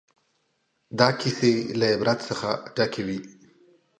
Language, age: Pashto, 30-39